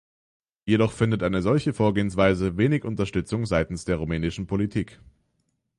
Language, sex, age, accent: German, male, under 19, Deutschland Deutsch; Österreichisches Deutsch